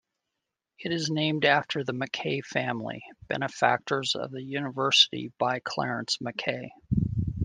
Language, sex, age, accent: English, male, 50-59, United States English